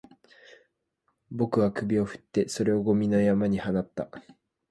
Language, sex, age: Japanese, male, 19-29